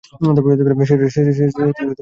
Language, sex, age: Bengali, male, 19-29